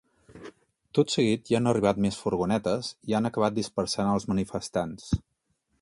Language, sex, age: Catalan, male, 40-49